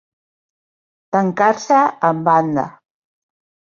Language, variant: Catalan, Central